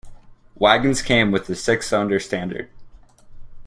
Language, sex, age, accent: English, male, under 19, United States English